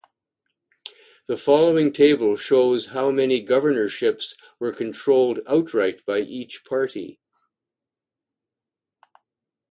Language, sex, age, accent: English, male, 70-79, Canadian English